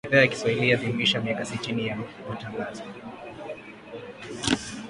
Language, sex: Swahili, male